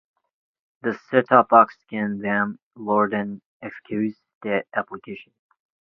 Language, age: English, 19-29